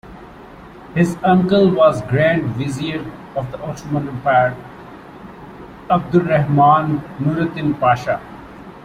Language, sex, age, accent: English, male, 30-39, India and South Asia (India, Pakistan, Sri Lanka)